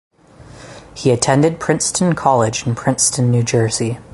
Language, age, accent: English, 19-29, Canadian English